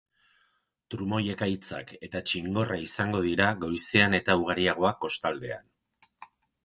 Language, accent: Basque, Erdialdekoa edo Nafarra (Gipuzkoa, Nafarroa)